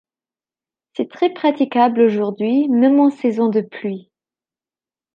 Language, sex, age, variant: French, female, 19-29, Français de métropole